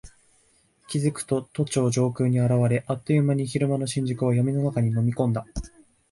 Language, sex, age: Japanese, male, 19-29